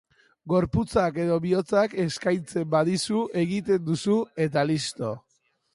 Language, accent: Basque, Mendebalekoa (Araba, Bizkaia, Gipuzkoako mendebaleko herri batzuk)